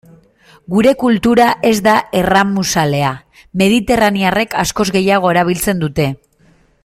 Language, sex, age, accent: Basque, female, 19-29, Mendebalekoa (Araba, Bizkaia, Gipuzkoako mendebaleko herri batzuk)